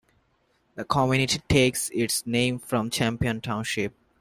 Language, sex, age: English, male, 19-29